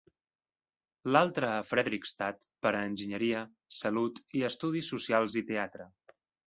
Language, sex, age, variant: Catalan, male, 19-29, Central